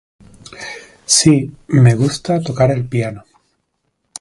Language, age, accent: Spanish, 50-59, España: Sur peninsular (Andalucia, Extremadura, Murcia)